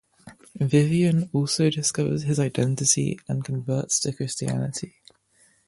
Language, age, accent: English, 19-29, England English